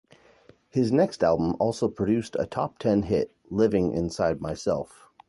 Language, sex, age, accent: English, male, 40-49, Canadian English